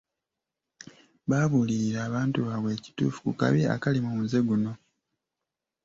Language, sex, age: Ganda, male, 19-29